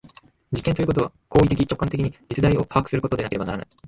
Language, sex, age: Japanese, male, 19-29